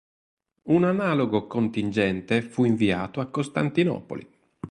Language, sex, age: Italian, male, 40-49